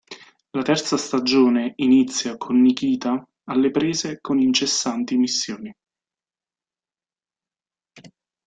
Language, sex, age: Italian, male, 30-39